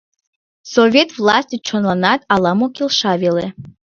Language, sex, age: Mari, female, 19-29